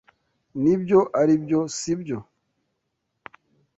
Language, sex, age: Kinyarwanda, male, 19-29